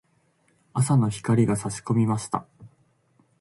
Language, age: Japanese, 19-29